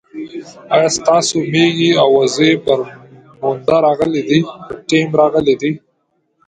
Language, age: Pashto, 19-29